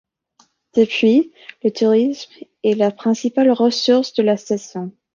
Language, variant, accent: French, Français d'Amérique du Nord, Français des États-Unis